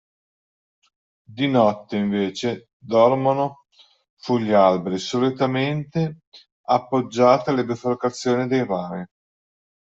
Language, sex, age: Italian, male, 50-59